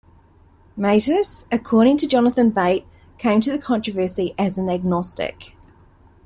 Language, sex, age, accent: English, female, 30-39, New Zealand English